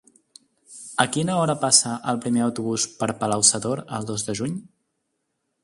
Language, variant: Catalan, Central